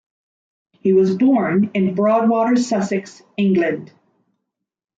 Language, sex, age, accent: English, female, 40-49, Canadian English